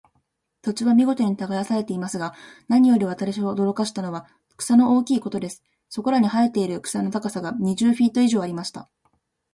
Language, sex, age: Japanese, female, 19-29